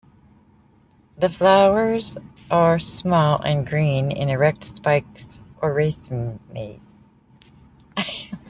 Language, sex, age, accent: English, female, 50-59, United States English